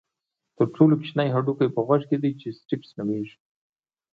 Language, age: Pashto, 40-49